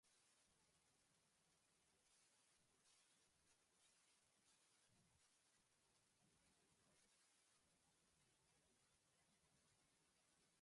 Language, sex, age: English, female, 19-29